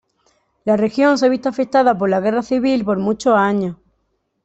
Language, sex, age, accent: Spanish, female, 19-29, España: Sur peninsular (Andalucia, Extremadura, Murcia)